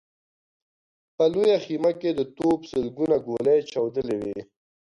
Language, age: Pashto, 19-29